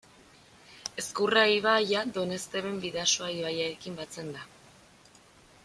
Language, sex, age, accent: Basque, female, 19-29, Erdialdekoa edo Nafarra (Gipuzkoa, Nafarroa)